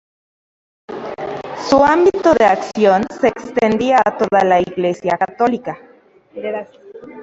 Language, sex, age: Spanish, female, 19-29